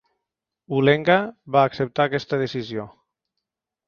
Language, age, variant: Catalan, 30-39, Nord-Occidental